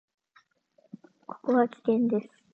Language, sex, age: Japanese, female, under 19